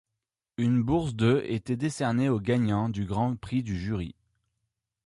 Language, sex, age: French, male, 30-39